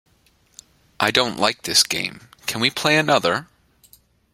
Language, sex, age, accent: English, male, 19-29, United States English